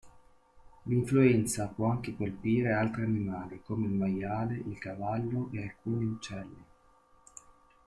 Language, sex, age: Italian, male, 30-39